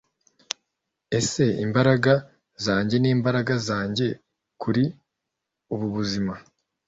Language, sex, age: Kinyarwanda, male, 19-29